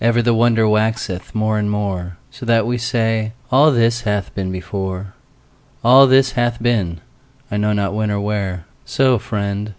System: none